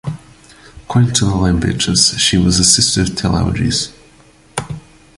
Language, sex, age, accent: English, male, 19-29, United States English